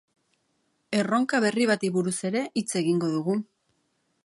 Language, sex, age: Basque, female, 40-49